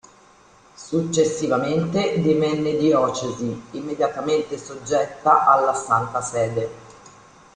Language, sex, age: Italian, female, 50-59